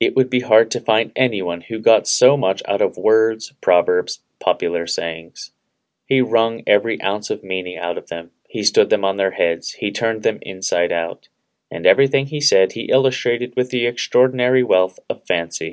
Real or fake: real